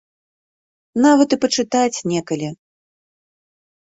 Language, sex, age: Belarusian, female, 30-39